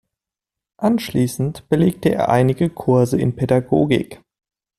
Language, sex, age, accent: German, male, 30-39, Deutschland Deutsch